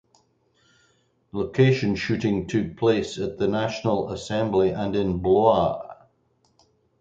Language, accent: English, Scottish English